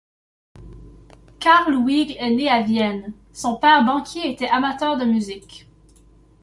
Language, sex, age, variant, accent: French, female, 19-29, Français d'Amérique du Nord, Français du Canada